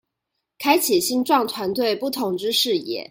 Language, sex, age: Chinese, female, 19-29